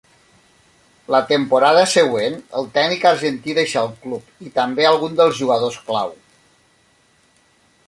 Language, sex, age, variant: Catalan, male, 40-49, Nord-Occidental